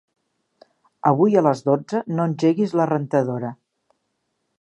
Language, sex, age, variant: Catalan, female, 60-69, Septentrional